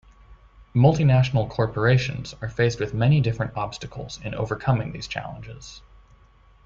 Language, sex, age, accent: English, male, 19-29, United States English